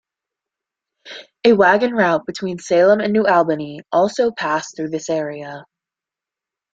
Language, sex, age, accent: English, female, under 19, United States English